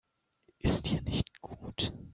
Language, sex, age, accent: German, male, 19-29, Deutschland Deutsch